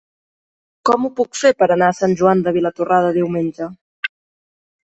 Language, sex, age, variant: Catalan, female, 30-39, Central